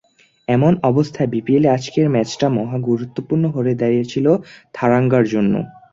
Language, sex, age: Bengali, male, under 19